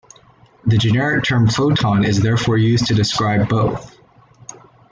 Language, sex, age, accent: English, male, 19-29, United States English